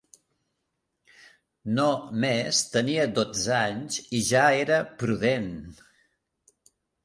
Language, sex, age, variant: Catalan, male, 50-59, Central